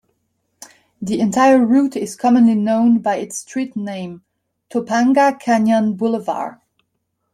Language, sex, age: English, male, 19-29